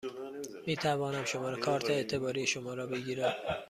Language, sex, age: Persian, male, 30-39